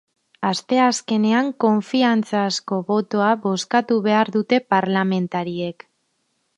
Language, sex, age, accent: Basque, female, 19-29, Mendebalekoa (Araba, Bizkaia, Gipuzkoako mendebaleko herri batzuk)